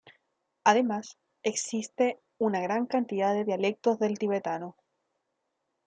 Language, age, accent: Spanish, 19-29, Chileno: Chile, Cuyo